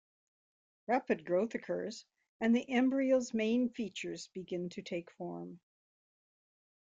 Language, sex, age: English, female, 70-79